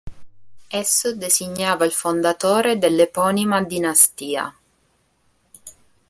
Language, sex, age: Italian, female, 19-29